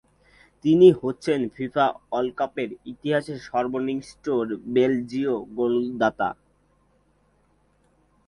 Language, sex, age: Bengali, male, under 19